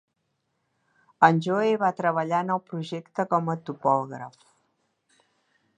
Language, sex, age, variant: Catalan, female, 50-59, Central